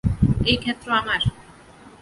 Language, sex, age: Bengali, female, 19-29